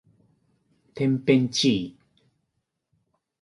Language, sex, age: Japanese, male, 50-59